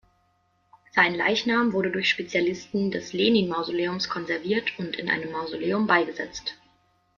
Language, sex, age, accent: German, female, 19-29, Deutschland Deutsch